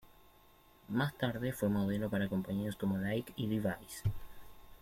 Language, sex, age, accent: Spanish, male, 19-29, Chileno: Chile, Cuyo